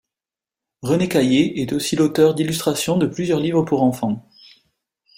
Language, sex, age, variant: French, male, 30-39, Français de métropole